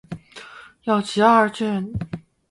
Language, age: Chinese, 19-29